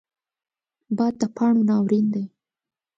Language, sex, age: Pashto, female, 19-29